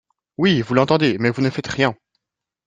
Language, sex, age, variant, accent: French, male, 19-29, Français d'Europe, Français de Suisse